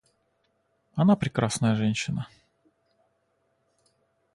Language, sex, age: Russian, male, 30-39